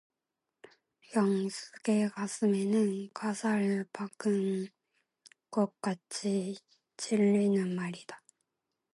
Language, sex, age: Korean, female, 19-29